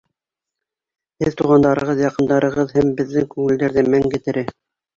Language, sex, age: Bashkir, female, 60-69